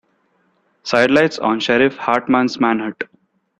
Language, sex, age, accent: English, male, 19-29, India and South Asia (India, Pakistan, Sri Lanka)